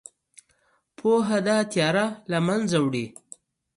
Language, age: Pashto, 30-39